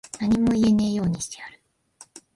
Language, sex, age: Japanese, female, 19-29